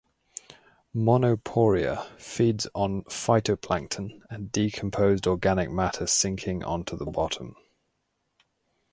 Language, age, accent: English, 19-29, England English